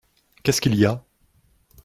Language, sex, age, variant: French, male, 60-69, Français de métropole